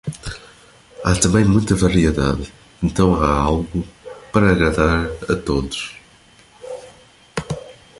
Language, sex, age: Portuguese, male, 19-29